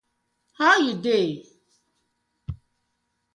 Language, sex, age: Nigerian Pidgin, female, 40-49